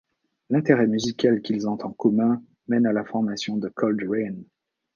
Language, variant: French, Français de métropole